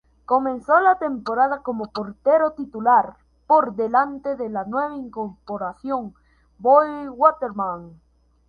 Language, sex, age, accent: Spanish, male, under 19, Andino-Pacífico: Colombia, Perú, Ecuador, oeste de Bolivia y Venezuela andina